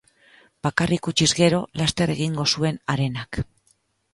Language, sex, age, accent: Basque, female, 50-59, Mendebalekoa (Araba, Bizkaia, Gipuzkoako mendebaleko herri batzuk)